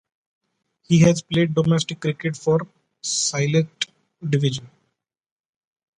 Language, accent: English, India and South Asia (India, Pakistan, Sri Lanka)